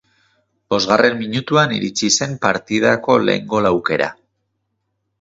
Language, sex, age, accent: Basque, male, 30-39, Mendebalekoa (Araba, Bizkaia, Gipuzkoako mendebaleko herri batzuk)